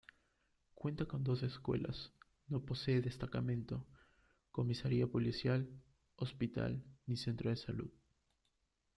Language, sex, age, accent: Spanish, male, 19-29, Andino-Pacífico: Colombia, Perú, Ecuador, oeste de Bolivia y Venezuela andina